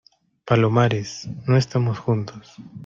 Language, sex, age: Spanish, male, 19-29